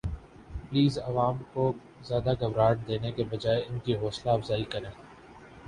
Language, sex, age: Urdu, male, 19-29